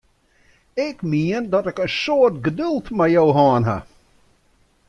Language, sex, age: Western Frisian, male, 60-69